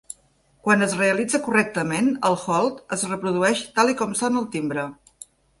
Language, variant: Catalan, Central